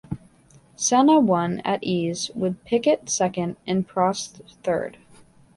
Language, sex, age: English, female, 19-29